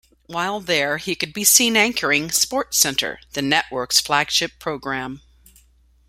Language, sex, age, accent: English, female, 50-59, United States English